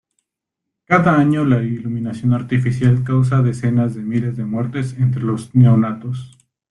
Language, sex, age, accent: Spanish, male, 30-39, México